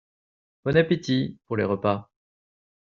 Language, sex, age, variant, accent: French, male, 30-39, Français d'Europe, Français de Belgique